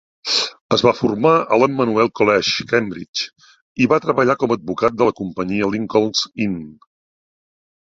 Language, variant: Catalan, Central